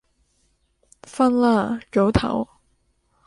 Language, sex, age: Cantonese, female, 19-29